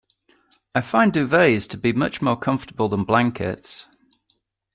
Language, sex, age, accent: English, male, 50-59, England English